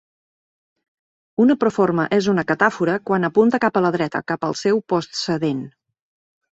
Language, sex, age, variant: Catalan, female, 40-49, Central